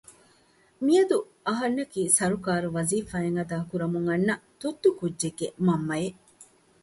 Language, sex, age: Divehi, female, 40-49